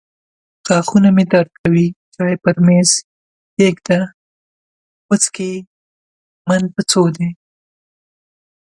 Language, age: Pashto, 19-29